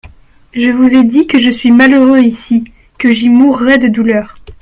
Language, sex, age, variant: French, female, 19-29, Français de métropole